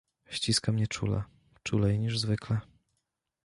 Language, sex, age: Polish, male, 19-29